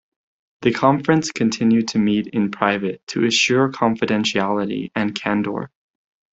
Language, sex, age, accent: English, male, 19-29, United States English